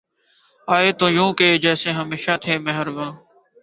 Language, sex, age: Urdu, male, 19-29